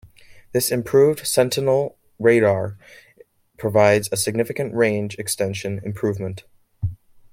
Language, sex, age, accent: English, male, under 19, United States English